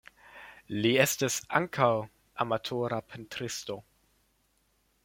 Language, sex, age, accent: Esperanto, male, 19-29, Internacia